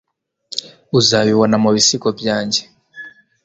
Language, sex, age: Kinyarwanda, male, 19-29